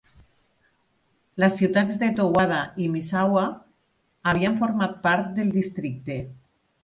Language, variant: Catalan, Central